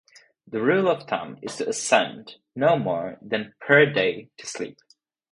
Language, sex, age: English, male, under 19